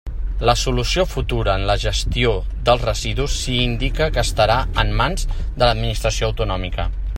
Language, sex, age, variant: Catalan, male, 40-49, Central